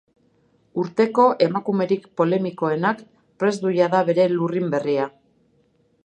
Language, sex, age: Basque, female, 50-59